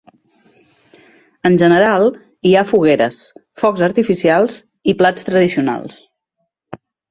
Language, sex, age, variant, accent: Catalan, female, 30-39, Central, Oriental